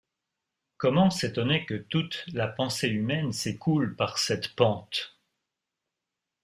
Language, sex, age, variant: French, male, 50-59, Français de métropole